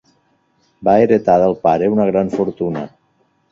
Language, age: Catalan, 40-49